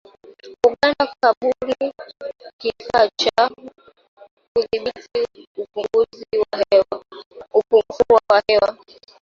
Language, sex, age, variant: Swahili, female, 19-29, Kiswahili cha Bara ya Kenya